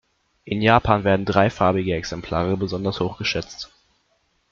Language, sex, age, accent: German, male, under 19, Deutschland Deutsch